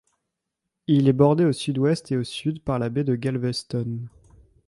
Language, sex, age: French, male, under 19